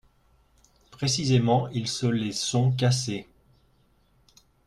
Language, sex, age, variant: French, male, 40-49, Français de métropole